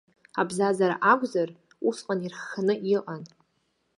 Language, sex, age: Abkhazian, female, under 19